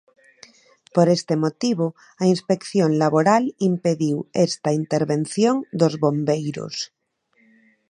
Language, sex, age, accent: Galician, female, 30-39, Normativo (estándar)